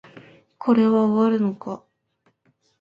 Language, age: Japanese, 19-29